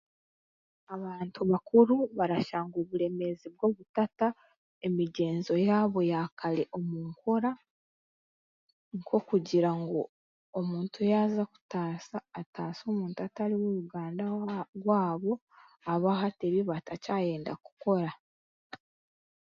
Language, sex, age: Chiga, female, 19-29